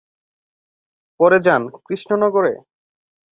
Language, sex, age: Bengali, male, 19-29